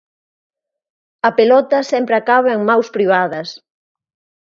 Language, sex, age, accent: Galician, female, 40-49, Normativo (estándar)